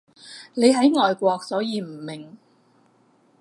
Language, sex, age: Cantonese, female, 60-69